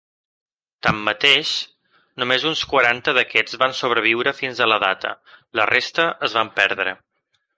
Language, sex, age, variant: Catalan, male, 30-39, Balear